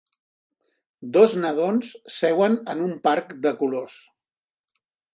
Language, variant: Catalan, Central